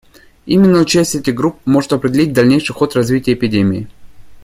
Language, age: Russian, 19-29